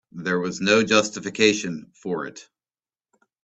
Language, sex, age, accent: English, male, 40-49, United States English